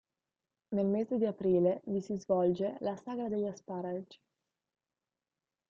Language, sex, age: Italian, female, 19-29